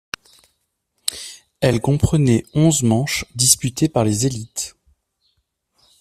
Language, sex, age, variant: French, male, 30-39, Français de métropole